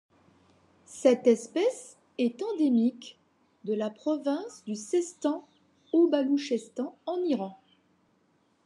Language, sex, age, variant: French, female, 50-59, Français de métropole